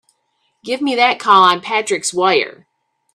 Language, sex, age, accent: English, female, 50-59, United States English